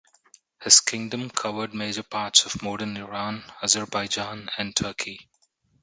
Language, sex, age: English, male, 30-39